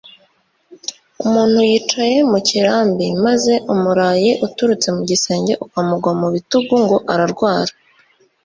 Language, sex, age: Kinyarwanda, female, 19-29